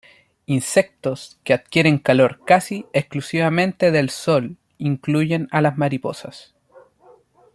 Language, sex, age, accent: Spanish, male, 19-29, Chileno: Chile, Cuyo